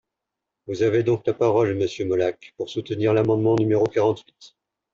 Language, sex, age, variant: French, male, 40-49, Français de métropole